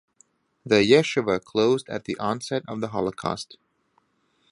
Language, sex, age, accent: English, male, 19-29, United States English